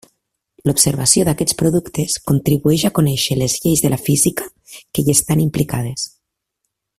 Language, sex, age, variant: Catalan, female, 40-49, Septentrional